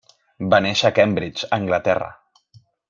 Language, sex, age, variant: Catalan, male, 19-29, Central